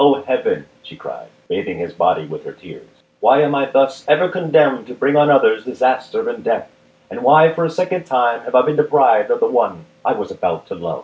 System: none